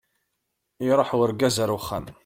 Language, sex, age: Kabyle, male, 30-39